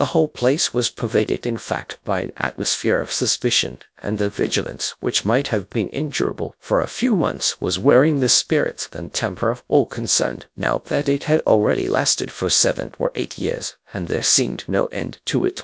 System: TTS, GradTTS